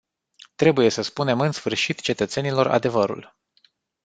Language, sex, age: Romanian, male, 30-39